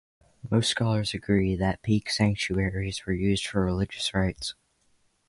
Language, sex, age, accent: English, male, under 19, United States English